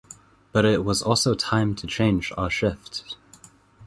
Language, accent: English, New Zealand English